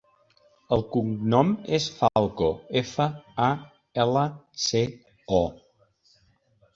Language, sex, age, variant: Catalan, male, 60-69, Central